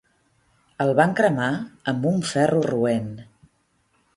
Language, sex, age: Catalan, female, 30-39